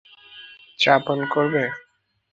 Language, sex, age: Bengali, male, 19-29